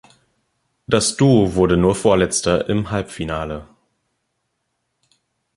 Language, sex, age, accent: German, male, 19-29, Deutschland Deutsch